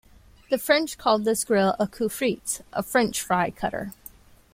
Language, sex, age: English, female, 19-29